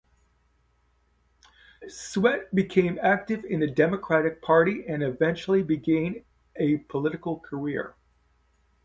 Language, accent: English, Canadian English